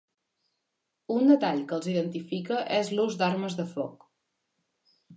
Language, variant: Catalan, Central